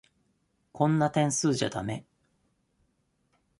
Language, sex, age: Japanese, male, 30-39